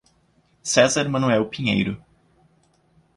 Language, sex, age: Portuguese, male, 19-29